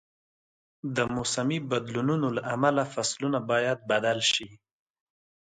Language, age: Pashto, 30-39